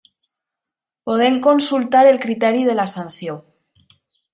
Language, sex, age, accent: Catalan, female, 30-39, valencià